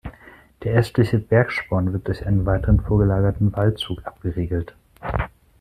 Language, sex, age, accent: German, male, 30-39, Deutschland Deutsch